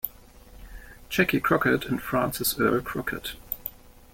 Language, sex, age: English, male, 19-29